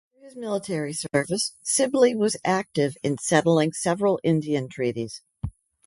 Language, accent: English, United States English